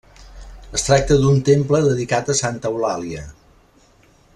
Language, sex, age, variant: Catalan, male, 60-69, Central